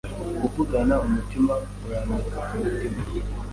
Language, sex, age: Kinyarwanda, female, 19-29